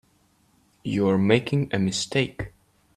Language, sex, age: English, male, under 19